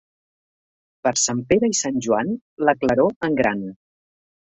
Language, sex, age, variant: Catalan, female, 40-49, Central